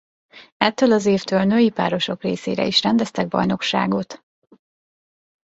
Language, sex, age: Hungarian, female, 19-29